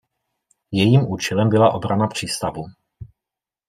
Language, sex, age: Czech, male, 30-39